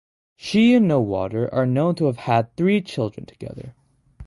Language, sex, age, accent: English, male, under 19, United States English